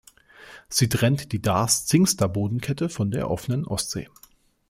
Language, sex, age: German, male, 30-39